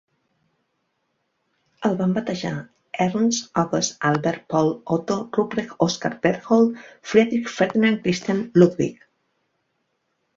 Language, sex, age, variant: Catalan, female, 40-49, Central